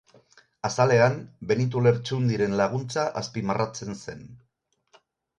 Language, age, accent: Basque, 60-69, Erdialdekoa edo Nafarra (Gipuzkoa, Nafarroa)